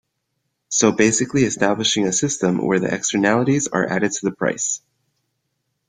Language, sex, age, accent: English, male, 19-29, United States English